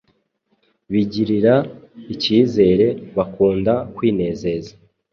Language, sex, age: Kinyarwanda, male, 40-49